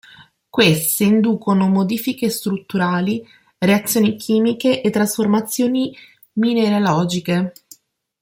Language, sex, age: Italian, female, 30-39